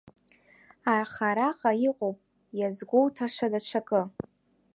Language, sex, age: Abkhazian, female, 19-29